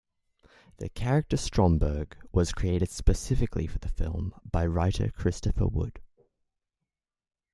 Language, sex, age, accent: English, male, 19-29, England English